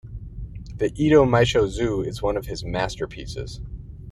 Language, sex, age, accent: English, male, 30-39, United States English